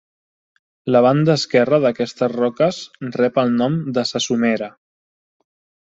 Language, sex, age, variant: Catalan, male, 19-29, Septentrional